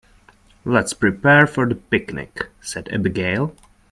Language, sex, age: English, male, 19-29